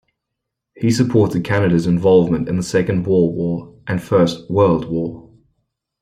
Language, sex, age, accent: English, male, 30-39, Australian English